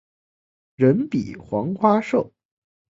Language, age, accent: Chinese, 19-29, 普通话